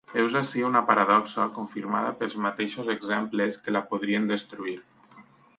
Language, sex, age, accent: Catalan, male, 19-29, valencià